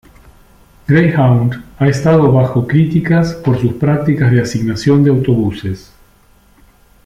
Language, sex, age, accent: Spanish, male, 50-59, Rioplatense: Argentina, Uruguay, este de Bolivia, Paraguay